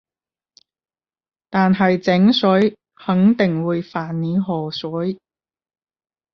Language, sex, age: Cantonese, female, 30-39